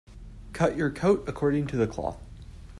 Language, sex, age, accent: English, male, 19-29, United States English